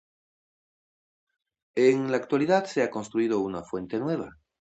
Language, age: Spanish, 60-69